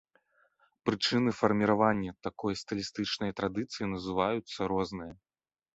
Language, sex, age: Belarusian, male, 30-39